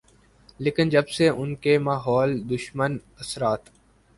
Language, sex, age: Urdu, male, 19-29